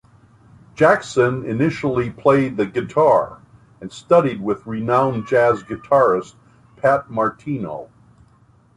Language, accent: English, United States English